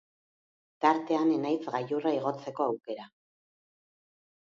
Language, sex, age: Basque, female, 40-49